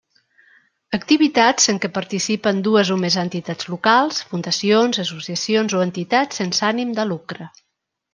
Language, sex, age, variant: Catalan, female, 50-59, Central